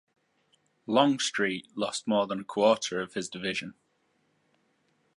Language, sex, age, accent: English, male, 19-29, England English